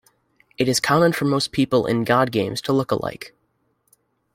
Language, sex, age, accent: English, male, under 19, United States English